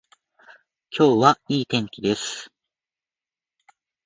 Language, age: Japanese, 19-29